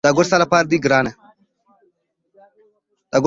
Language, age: Pashto, 19-29